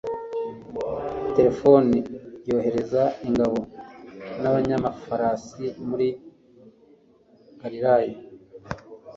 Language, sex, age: Kinyarwanda, male, 40-49